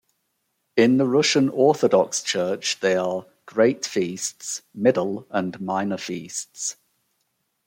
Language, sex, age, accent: English, male, 40-49, England English